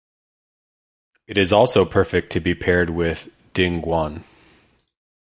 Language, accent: English, United States English